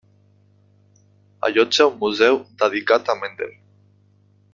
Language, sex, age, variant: Catalan, male, 19-29, Central